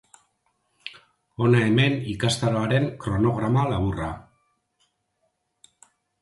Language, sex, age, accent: Basque, male, 50-59, Erdialdekoa edo Nafarra (Gipuzkoa, Nafarroa)